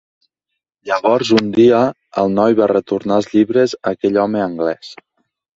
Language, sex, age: Catalan, male, 19-29